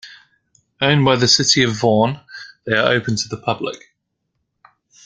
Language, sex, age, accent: English, male, 19-29, England English